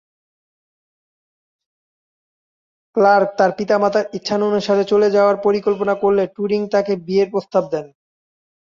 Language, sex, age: Bengali, male, 19-29